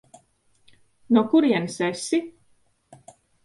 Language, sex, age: Latvian, female, 40-49